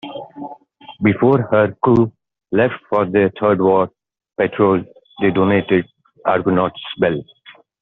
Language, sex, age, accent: English, male, 30-39, India and South Asia (India, Pakistan, Sri Lanka)